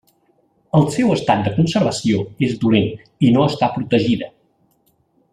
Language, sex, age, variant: Catalan, male, 50-59, Central